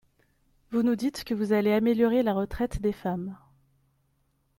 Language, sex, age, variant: French, female, 19-29, Français de métropole